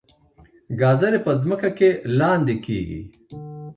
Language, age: Pashto, 50-59